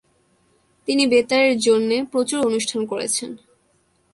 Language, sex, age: Bengali, female, under 19